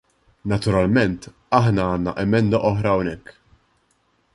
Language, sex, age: Maltese, male, 19-29